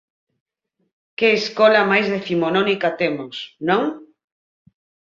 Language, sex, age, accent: Galician, female, 40-49, Normativo (estándar)